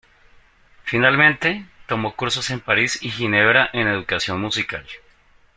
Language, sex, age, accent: Spanish, male, 40-49, Andino-Pacífico: Colombia, Perú, Ecuador, oeste de Bolivia y Venezuela andina